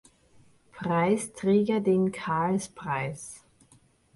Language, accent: German, Österreichisches Deutsch